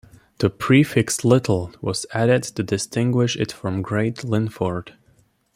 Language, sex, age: English, male, under 19